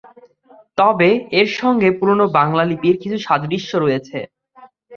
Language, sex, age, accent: Bengali, male, 19-29, Bangladeshi